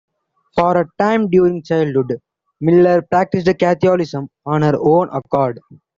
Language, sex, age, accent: English, male, 19-29, India and South Asia (India, Pakistan, Sri Lanka)